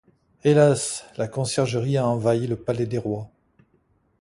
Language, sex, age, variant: French, male, 60-69, Français de métropole